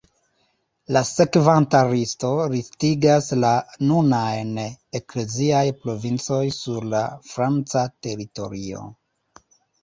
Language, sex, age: Esperanto, male, 40-49